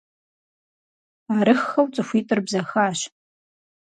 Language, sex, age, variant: Kabardian, female, 30-39, Адыгэбзэ (Къэбэрдей, Кирил, Урысей)